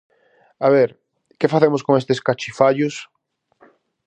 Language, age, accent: Galician, 19-29, Normativo (estándar)